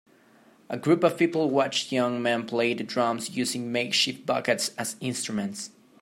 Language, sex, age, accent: English, male, 19-29, United States English